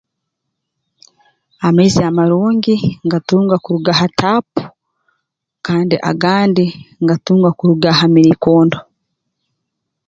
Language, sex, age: Tooro, female, 30-39